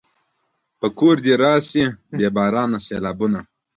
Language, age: Pashto, 19-29